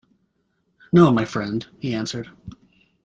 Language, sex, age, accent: English, male, 30-39, United States English